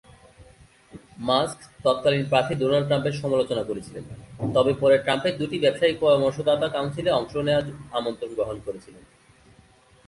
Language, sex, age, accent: Bengali, male, 19-29, Native